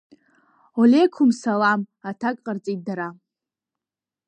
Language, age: Abkhazian, under 19